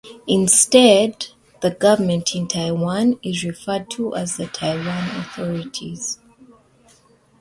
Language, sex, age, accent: English, female, 30-39, United States English